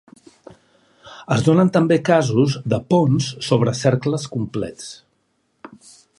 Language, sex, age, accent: Catalan, male, 50-59, Barceloní